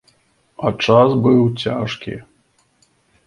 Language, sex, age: Belarusian, male, 30-39